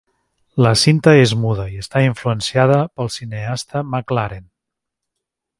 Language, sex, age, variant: Catalan, male, 50-59, Central